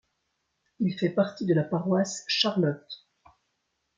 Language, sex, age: French, female, 60-69